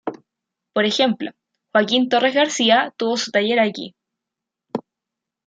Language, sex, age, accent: Spanish, female, 19-29, Chileno: Chile, Cuyo